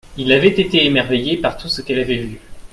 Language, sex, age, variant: French, male, 19-29, Français de métropole